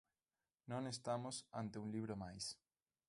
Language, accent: Galician, Normativo (estándar)